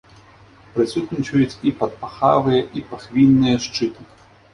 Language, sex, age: Belarusian, male, 19-29